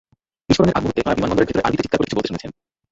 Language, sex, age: Bengali, male, 19-29